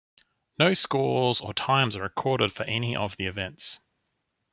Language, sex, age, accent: English, male, 30-39, Australian English